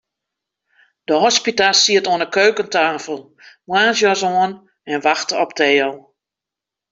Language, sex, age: Western Frisian, female, 60-69